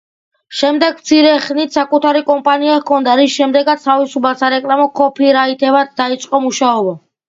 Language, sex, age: Georgian, male, under 19